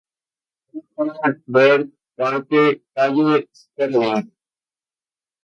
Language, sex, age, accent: Spanish, male, 19-29, México